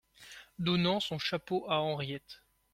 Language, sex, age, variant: French, male, 19-29, Français de métropole